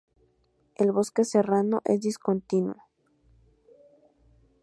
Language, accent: Spanish, México